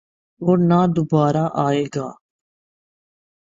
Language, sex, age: Urdu, male, 19-29